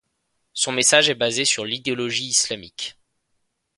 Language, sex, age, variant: French, male, 19-29, Français de métropole